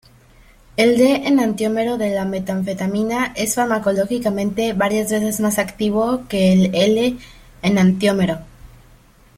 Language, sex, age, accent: Spanish, female, 19-29, México